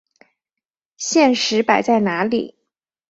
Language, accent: Chinese, 出生地：江苏省